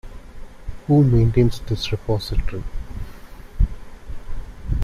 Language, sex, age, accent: English, male, 30-39, India and South Asia (India, Pakistan, Sri Lanka)